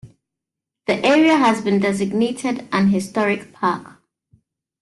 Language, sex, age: English, female, 30-39